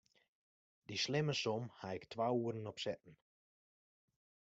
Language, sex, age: Western Frisian, male, 19-29